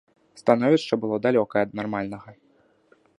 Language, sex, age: Belarusian, male, 19-29